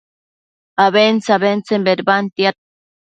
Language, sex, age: Matsés, female, 30-39